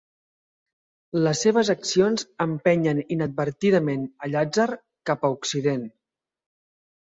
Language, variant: Catalan, Central